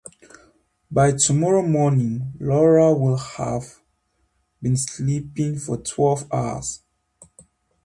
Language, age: English, 19-29